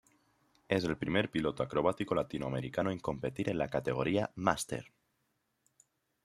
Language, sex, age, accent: Spanish, male, 19-29, España: Norte peninsular (Asturias, Castilla y León, Cantabria, País Vasco, Navarra, Aragón, La Rioja, Guadalajara, Cuenca)